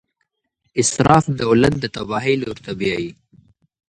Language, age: Pashto, 19-29